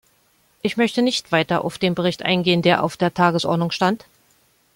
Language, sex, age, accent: German, female, 50-59, Deutschland Deutsch